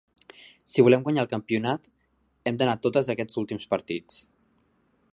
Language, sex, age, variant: Catalan, male, 19-29, Central